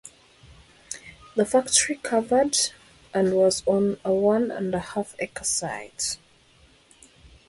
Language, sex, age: English, female, 30-39